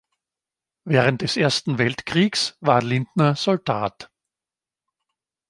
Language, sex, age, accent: German, male, 50-59, Österreichisches Deutsch